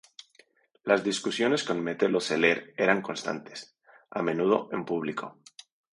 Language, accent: Spanish, México